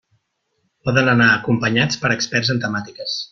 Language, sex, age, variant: Catalan, male, 30-39, Central